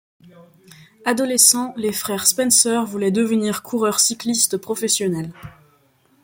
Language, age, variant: French, 19-29, Français de métropole